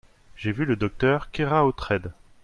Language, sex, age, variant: French, male, 30-39, Français de métropole